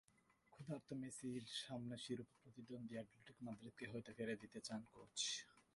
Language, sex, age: Bengali, male, 19-29